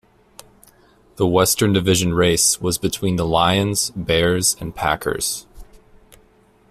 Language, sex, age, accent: English, male, 19-29, United States English